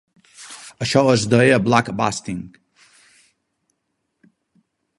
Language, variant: Catalan, Balear